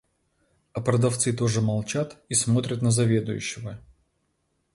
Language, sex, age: Russian, male, 40-49